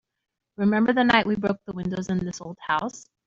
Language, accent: English, United States English